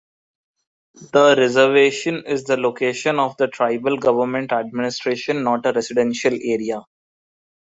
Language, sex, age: English, male, 19-29